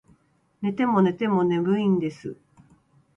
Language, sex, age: Japanese, female, 19-29